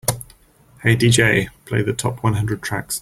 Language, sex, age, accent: English, male, 40-49, England English